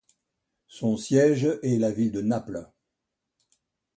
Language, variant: French, Français de métropole